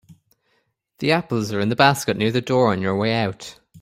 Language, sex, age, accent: English, male, 19-29, Irish English